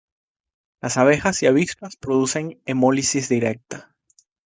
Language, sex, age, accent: Spanish, male, 30-39, Caribe: Cuba, Venezuela, Puerto Rico, República Dominicana, Panamá, Colombia caribeña, México caribeño, Costa del golfo de México